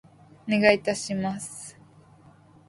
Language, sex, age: Japanese, female, under 19